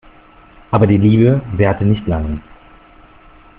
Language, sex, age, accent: German, male, 30-39, Deutschland Deutsch